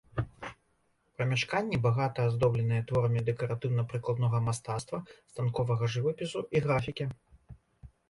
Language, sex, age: Belarusian, male, 30-39